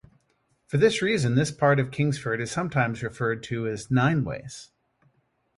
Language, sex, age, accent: English, male, 50-59, United States English